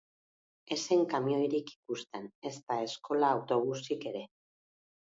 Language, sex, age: Basque, female, 40-49